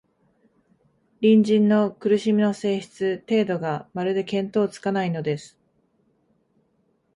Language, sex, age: Japanese, female, 30-39